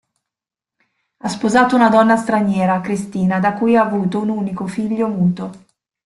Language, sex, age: Italian, female, 40-49